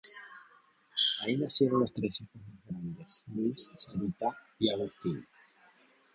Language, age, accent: Spanish, 40-49, Rioplatense: Argentina, Uruguay, este de Bolivia, Paraguay